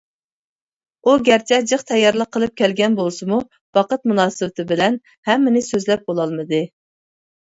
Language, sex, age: Uyghur, female, 30-39